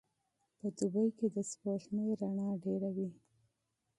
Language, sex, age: Pashto, female, 30-39